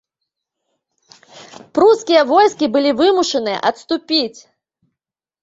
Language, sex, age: Belarusian, female, 30-39